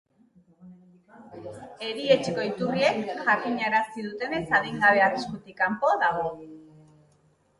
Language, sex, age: Basque, female, 40-49